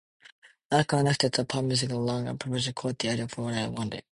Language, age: English, 19-29